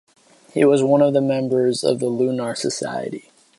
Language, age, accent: English, under 19, United States English